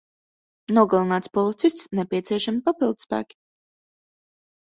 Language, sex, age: Latvian, female, 30-39